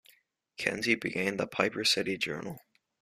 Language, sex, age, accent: English, male, under 19, United States English